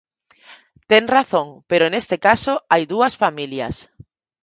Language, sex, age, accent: Galician, female, 40-49, Normativo (estándar)